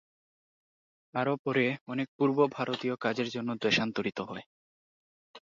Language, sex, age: Bengali, male, under 19